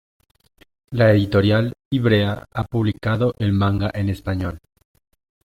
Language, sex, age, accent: Spanish, male, 19-29, Andino-Pacífico: Colombia, Perú, Ecuador, oeste de Bolivia y Venezuela andina